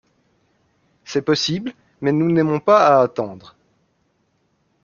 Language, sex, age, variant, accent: French, male, 30-39, Français d'Europe, Français de Belgique